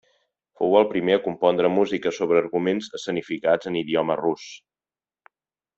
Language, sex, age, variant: Catalan, male, 40-49, Central